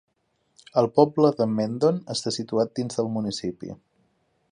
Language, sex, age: Catalan, male, 19-29